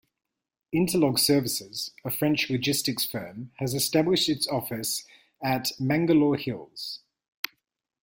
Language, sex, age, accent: English, male, 30-39, Australian English